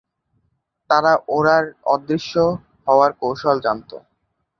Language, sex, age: Bengali, male, under 19